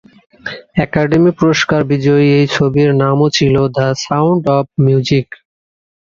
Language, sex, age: Bengali, male, 19-29